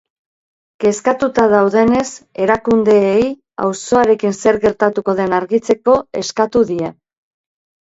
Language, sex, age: Basque, female, 50-59